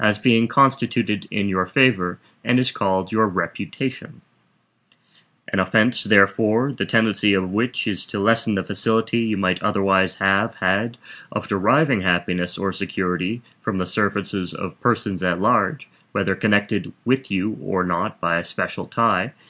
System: none